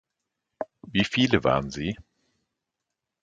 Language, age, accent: German, 50-59, Deutschland Deutsch